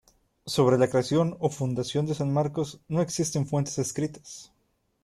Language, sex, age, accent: Spanish, male, 19-29, México